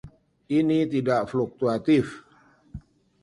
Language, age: Indonesian, 50-59